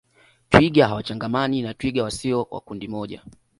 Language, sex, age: Swahili, male, 19-29